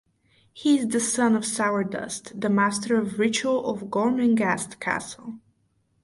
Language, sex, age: English, female, 19-29